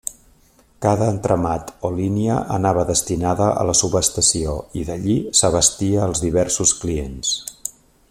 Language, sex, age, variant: Catalan, male, 40-49, Central